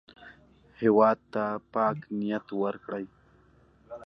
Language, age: Pashto, under 19